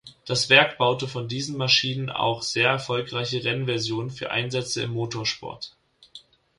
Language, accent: German, Deutschland Deutsch